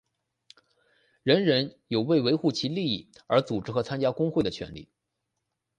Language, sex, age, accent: Chinese, male, 19-29, 出生地：山东省